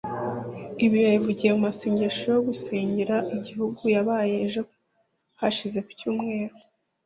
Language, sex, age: Kinyarwanda, female, 19-29